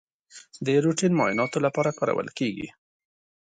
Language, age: Pashto, 30-39